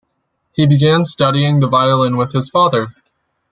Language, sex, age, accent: English, male, 19-29, Canadian English